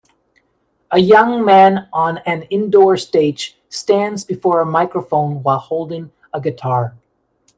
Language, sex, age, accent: English, male, 50-59, United States English